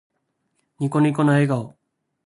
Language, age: Japanese, 19-29